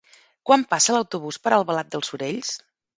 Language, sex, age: Catalan, female, 40-49